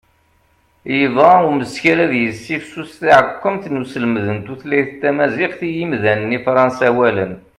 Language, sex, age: Kabyle, male, 40-49